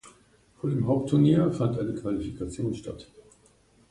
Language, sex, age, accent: German, male, 50-59, Deutschland Deutsch